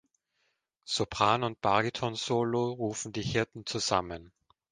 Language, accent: German, Österreichisches Deutsch